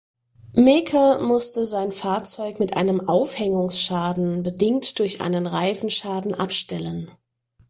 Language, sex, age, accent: German, female, 30-39, Deutschland Deutsch